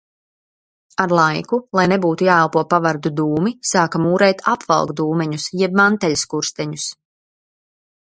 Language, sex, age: Latvian, female, 30-39